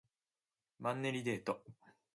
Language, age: Japanese, 19-29